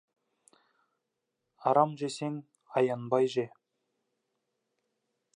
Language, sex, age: Kazakh, male, 19-29